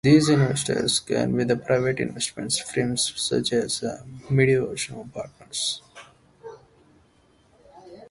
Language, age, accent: English, 19-29, United States English